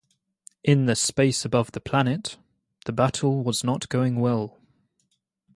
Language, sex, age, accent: English, male, 19-29, England English